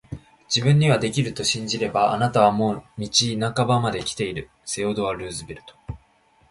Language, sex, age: Japanese, male, under 19